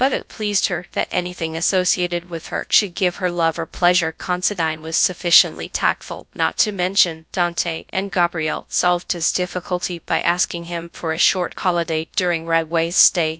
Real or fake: fake